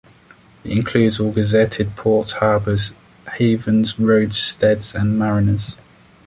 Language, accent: English, England English